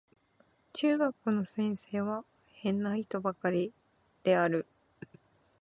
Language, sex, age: Japanese, female, 30-39